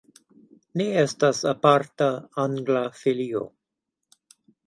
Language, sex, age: Esperanto, male, 70-79